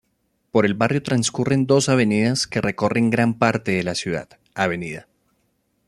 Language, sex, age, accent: Spanish, male, 30-39, Andino-Pacífico: Colombia, Perú, Ecuador, oeste de Bolivia y Venezuela andina